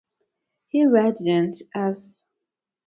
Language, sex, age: English, female, under 19